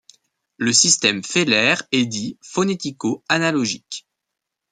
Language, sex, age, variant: French, male, 19-29, Français de métropole